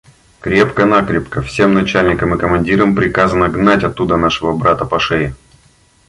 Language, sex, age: Russian, male, 30-39